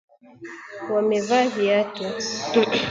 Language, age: Swahili, 19-29